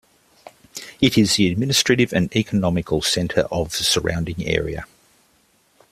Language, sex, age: English, male, 60-69